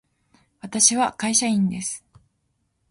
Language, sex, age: Japanese, female, 19-29